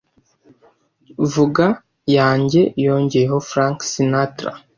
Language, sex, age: Kinyarwanda, male, under 19